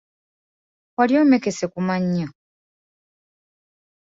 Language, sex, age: Ganda, female, 19-29